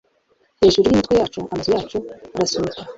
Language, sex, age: Kinyarwanda, female, 30-39